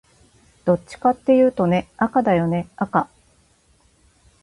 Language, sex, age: Japanese, female, 40-49